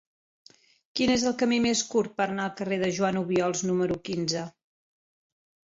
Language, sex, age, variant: Catalan, female, 50-59, Central